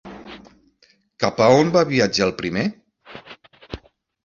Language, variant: Catalan, Septentrional